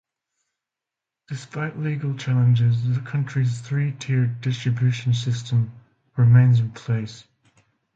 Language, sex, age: English, male, 40-49